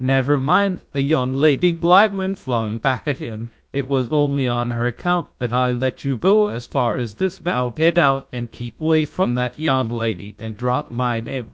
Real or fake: fake